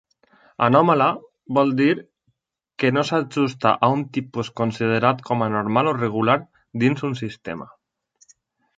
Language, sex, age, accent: Catalan, male, 19-29, valencià